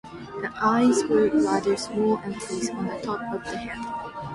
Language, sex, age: English, female, 19-29